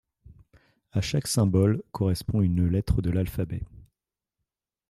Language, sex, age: French, male, 40-49